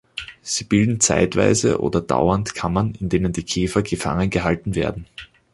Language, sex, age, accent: German, male, 19-29, Österreichisches Deutsch